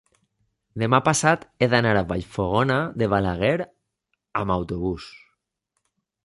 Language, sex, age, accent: Catalan, male, 40-49, valencià